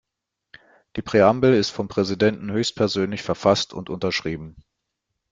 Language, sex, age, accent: German, male, 50-59, Deutschland Deutsch